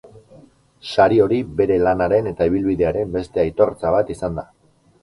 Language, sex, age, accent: Basque, male, 40-49, Erdialdekoa edo Nafarra (Gipuzkoa, Nafarroa)